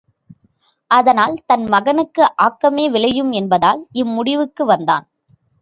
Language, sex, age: Tamil, female, 19-29